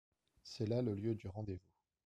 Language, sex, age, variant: French, male, 30-39, Français de métropole